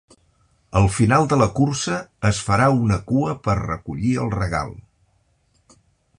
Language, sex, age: Catalan, male, 60-69